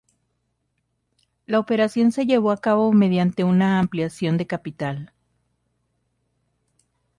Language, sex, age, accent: Spanish, female, 30-39, México